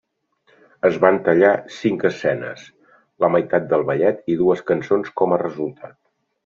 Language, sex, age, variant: Catalan, male, 60-69, Central